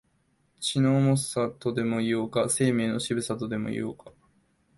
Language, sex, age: Japanese, male, 19-29